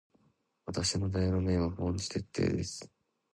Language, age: Japanese, 19-29